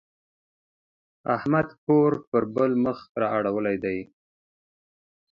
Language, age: Pashto, 30-39